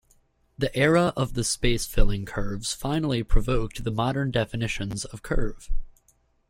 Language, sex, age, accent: English, male, 19-29, United States English